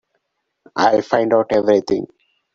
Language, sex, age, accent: English, male, 19-29, India and South Asia (India, Pakistan, Sri Lanka)